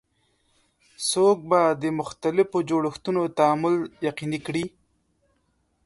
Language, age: Pashto, 19-29